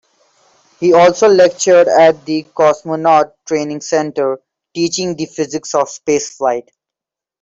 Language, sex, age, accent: English, male, 19-29, India and South Asia (India, Pakistan, Sri Lanka)